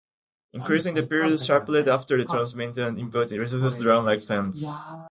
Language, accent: English, United States English